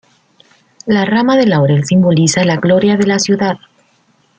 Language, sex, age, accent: Spanish, female, 30-39, Andino-Pacífico: Colombia, Perú, Ecuador, oeste de Bolivia y Venezuela andina